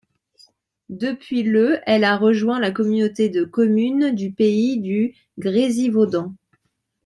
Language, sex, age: French, male, 19-29